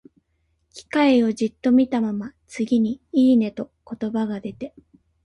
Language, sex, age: Japanese, female, 19-29